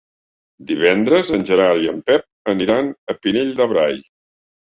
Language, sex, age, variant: Catalan, male, 60-69, Central